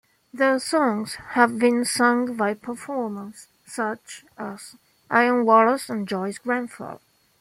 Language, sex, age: English, female, 40-49